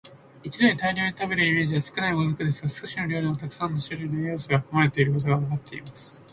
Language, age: Japanese, under 19